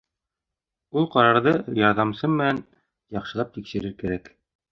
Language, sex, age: Bashkir, male, 30-39